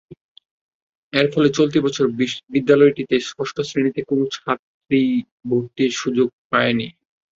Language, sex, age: Bengali, male, 19-29